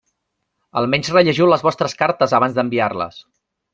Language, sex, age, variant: Catalan, male, 30-39, Nord-Occidental